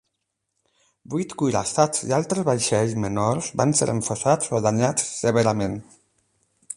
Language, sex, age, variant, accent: Catalan, male, 40-49, Alacantí, Barcelona